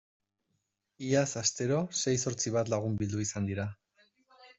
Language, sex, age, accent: Basque, male, 30-39, Erdialdekoa edo Nafarra (Gipuzkoa, Nafarroa)